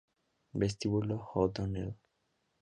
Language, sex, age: Spanish, male, 19-29